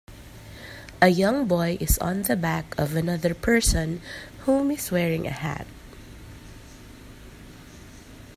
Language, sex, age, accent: English, female, 19-29, Filipino